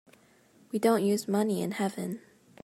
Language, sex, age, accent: English, female, 19-29, United States English